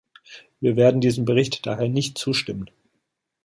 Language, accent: German, Deutschland Deutsch